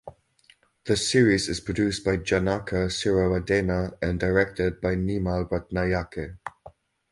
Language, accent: English, England English